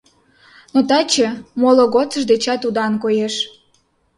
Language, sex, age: Mari, female, under 19